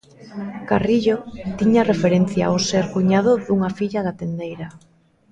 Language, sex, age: Galician, female, 40-49